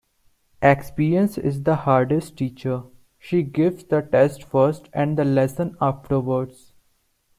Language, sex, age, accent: English, male, 19-29, India and South Asia (India, Pakistan, Sri Lanka)